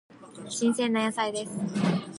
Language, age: Japanese, 19-29